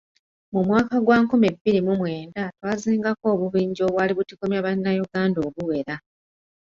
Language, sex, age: Ganda, female, 30-39